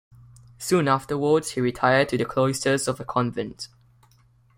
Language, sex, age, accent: English, male, under 19, England English